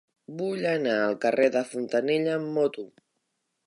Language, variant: Catalan, Central